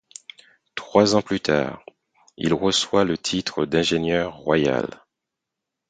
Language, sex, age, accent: French, male, 30-39, Français d’Haïti